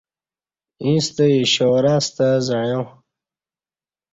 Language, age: Kati, 19-29